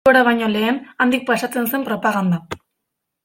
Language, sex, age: Basque, female, 19-29